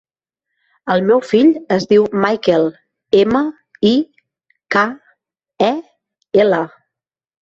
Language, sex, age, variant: Catalan, female, 30-39, Central